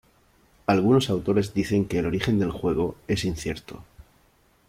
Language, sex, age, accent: Spanish, male, 30-39, España: Sur peninsular (Andalucia, Extremadura, Murcia)